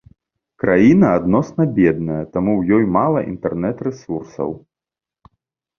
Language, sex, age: Belarusian, male, 30-39